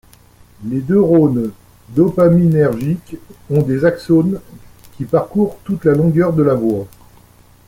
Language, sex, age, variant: French, male, 50-59, Français de métropole